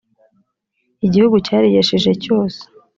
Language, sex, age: Kinyarwanda, female, 19-29